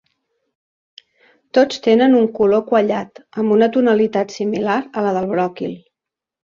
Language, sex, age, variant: Catalan, female, 40-49, Central